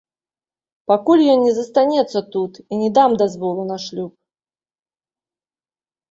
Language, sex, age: Belarusian, female, 30-39